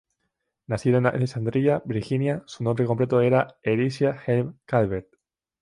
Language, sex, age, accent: Spanish, male, 19-29, España: Islas Canarias